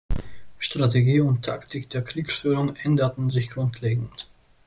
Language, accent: German, Österreichisches Deutsch